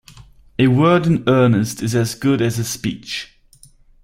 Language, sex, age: English, male, 19-29